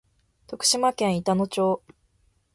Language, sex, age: Japanese, female, 19-29